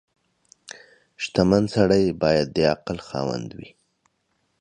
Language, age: Pashto, 30-39